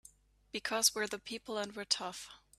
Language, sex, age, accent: English, female, 19-29, United States English